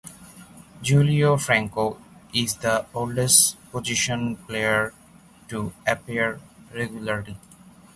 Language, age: English, 19-29